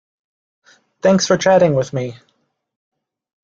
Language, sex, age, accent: English, male, 19-29, Canadian English